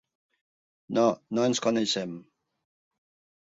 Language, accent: Catalan, valencià